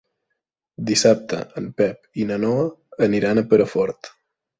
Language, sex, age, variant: Catalan, male, 19-29, Central